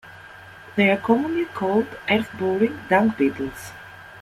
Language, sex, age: English, female, 30-39